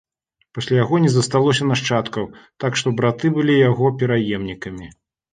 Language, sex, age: Belarusian, male, 40-49